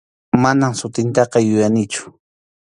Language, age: Arequipa-La Unión Quechua, 30-39